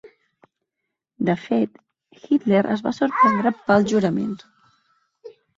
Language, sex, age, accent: Catalan, female, 30-39, central; nord-occidental